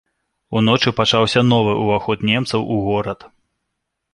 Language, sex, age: Belarusian, male, 30-39